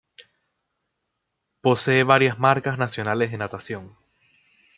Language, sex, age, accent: Spanish, male, 19-29, Caribe: Cuba, Venezuela, Puerto Rico, República Dominicana, Panamá, Colombia caribeña, México caribeño, Costa del golfo de México